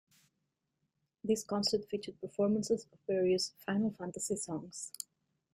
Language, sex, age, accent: English, female, 40-49, England English